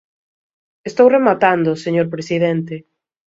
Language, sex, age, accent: Galician, female, 30-39, Central (gheada)